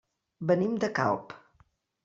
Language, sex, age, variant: Catalan, female, 50-59, Central